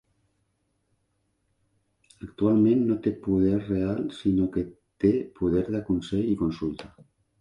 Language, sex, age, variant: Catalan, male, 40-49, Central